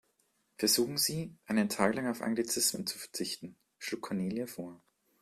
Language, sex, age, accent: German, male, 19-29, Deutschland Deutsch